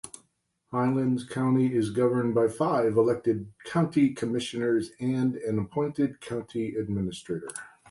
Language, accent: English, United States English